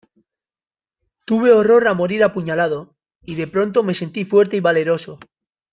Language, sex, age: Spanish, male, 19-29